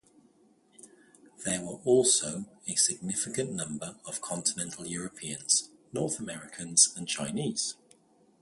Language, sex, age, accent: English, male, 30-39, England English